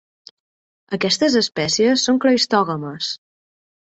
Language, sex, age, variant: Catalan, female, 19-29, Central